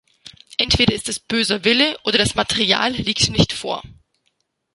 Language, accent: German, Deutschland Deutsch